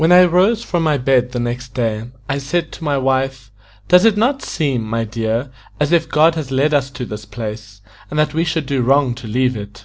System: none